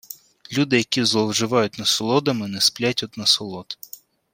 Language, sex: Ukrainian, male